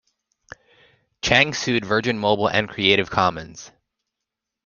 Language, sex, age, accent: English, male, 19-29, United States English